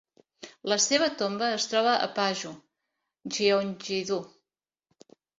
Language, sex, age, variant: Catalan, female, 50-59, Central